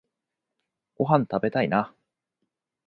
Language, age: Japanese, 40-49